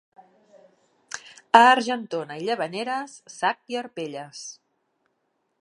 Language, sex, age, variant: Catalan, female, 40-49, Central